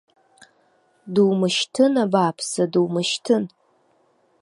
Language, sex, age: Abkhazian, female, under 19